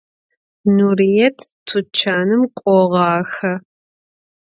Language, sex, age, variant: Adyghe, female, 19-29, Адыгабзэ (Кирил, пстэумэ зэдыряе)